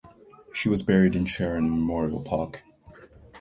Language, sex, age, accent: English, male, 19-29, Southern African (South Africa, Zimbabwe, Namibia)